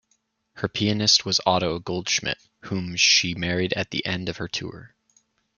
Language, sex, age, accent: English, male, 19-29, Canadian English